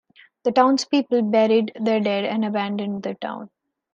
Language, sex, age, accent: English, female, 19-29, India and South Asia (India, Pakistan, Sri Lanka)